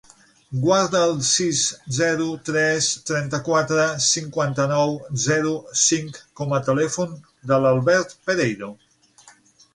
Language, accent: Catalan, central; septentrional